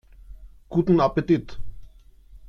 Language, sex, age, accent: German, male, 30-39, Österreichisches Deutsch